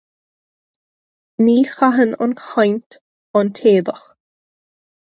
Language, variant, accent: Irish, Gaeilge na Mumhan, Cainteoir líofa, ní ó dhúchas